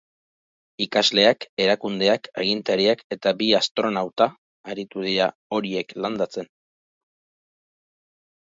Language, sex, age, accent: Basque, male, 40-49, Batua